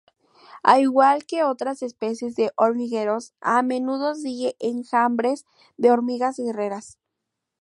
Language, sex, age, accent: Spanish, female, under 19, México